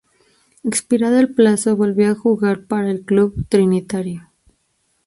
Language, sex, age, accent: Spanish, female, 19-29, México